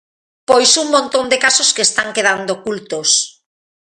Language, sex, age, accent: Galician, female, 40-49, Normativo (estándar)